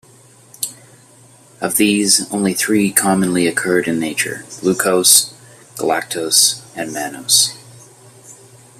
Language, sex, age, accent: English, male, 30-39, Canadian English